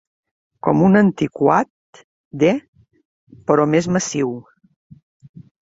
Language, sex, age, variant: Catalan, female, 50-59, Septentrional